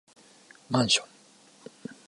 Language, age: Japanese, 50-59